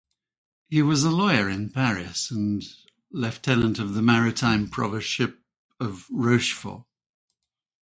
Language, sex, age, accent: English, male, 60-69, England English